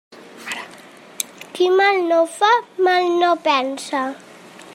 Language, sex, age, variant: Catalan, female, 30-39, Central